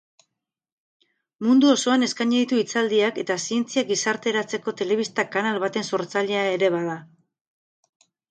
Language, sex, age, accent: Basque, female, 50-59, Mendebalekoa (Araba, Bizkaia, Gipuzkoako mendebaleko herri batzuk)